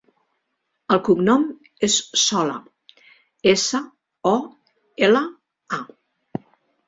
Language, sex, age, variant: Catalan, female, 60-69, Central